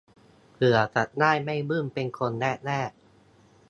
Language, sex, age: Thai, male, 19-29